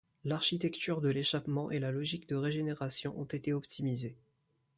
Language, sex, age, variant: French, male, 19-29, Français du nord de l'Afrique